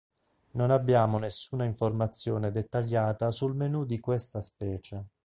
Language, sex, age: Italian, male, 30-39